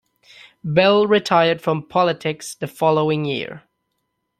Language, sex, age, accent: English, male, 19-29, United States English